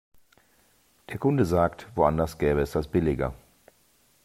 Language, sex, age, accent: German, male, 40-49, Deutschland Deutsch